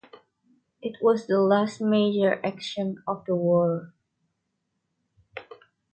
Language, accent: English, Malaysian English